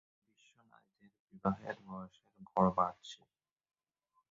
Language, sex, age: Bengali, male, 19-29